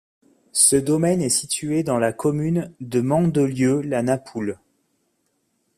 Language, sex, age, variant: French, male, 40-49, Français de métropole